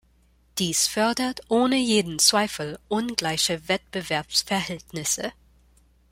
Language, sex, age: German, female, 19-29